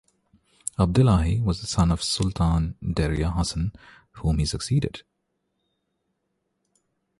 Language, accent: English, India and South Asia (India, Pakistan, Sri Lanka)